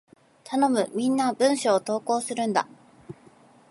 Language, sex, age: Japanese, female, 30-39